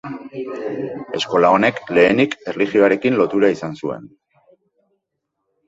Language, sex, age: Basque, male, 40-49